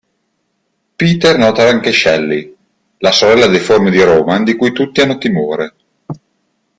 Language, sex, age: Italian, male, 40-49